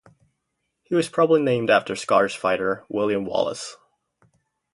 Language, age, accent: English, 19-29, United States English